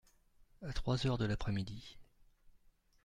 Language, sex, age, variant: French, male, 40-49, Français de métropole